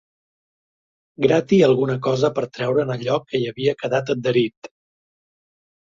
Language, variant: Catalan, Central